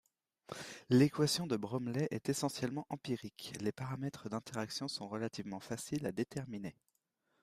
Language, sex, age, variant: French, male, 30-39, Français de métropole